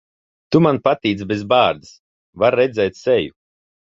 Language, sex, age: Latvian, male, 30-39